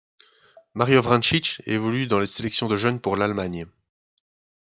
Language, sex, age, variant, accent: French, male, 30-39, Français d'Europe, Français de Belgique